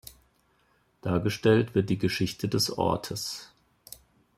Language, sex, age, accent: German, male, 40-49, Deutschland Deutsch